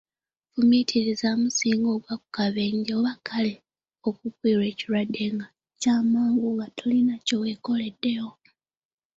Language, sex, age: Ganda, female, under 19